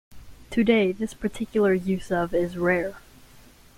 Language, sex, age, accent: English, male, under 19, United States English